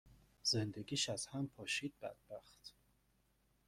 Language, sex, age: Persian, male, 19-29